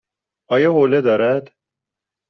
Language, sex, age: Persian, male, 19-29